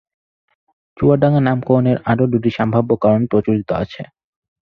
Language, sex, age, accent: Bengali, male, 19-29, প্রমিত বাংলা